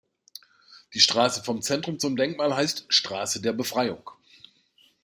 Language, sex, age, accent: German, male, 50-59, Deutschland Deutsch